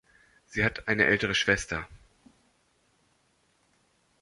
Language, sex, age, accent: German, male, 40-49, Deutschland Deutsch